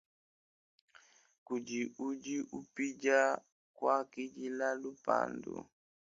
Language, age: Luba-Lulua, 19-29